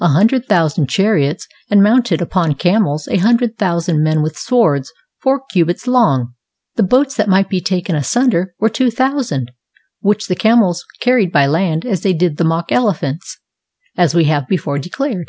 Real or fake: real